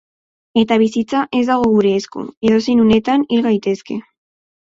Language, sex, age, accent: Basque, female, under 19, Mendebalekoa (Araba, Bizkaia, Gipuzkoako mendebaleko herri batzuk)